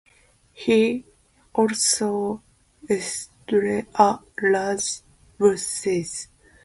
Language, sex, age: English, female, 30-39